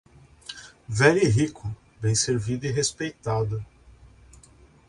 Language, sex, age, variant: Portuguese, male, 40-49, Portuguese (Brasil)